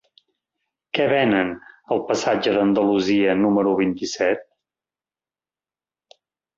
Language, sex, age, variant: Catalan, male, 50-59, Central